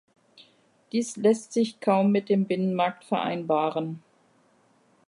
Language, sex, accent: German, female, Deutschland Deutsch